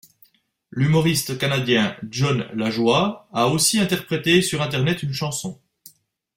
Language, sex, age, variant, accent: French, male, 30-39, Français d'Europe, Français de Suisse